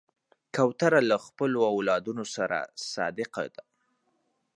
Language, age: Pashto, under 19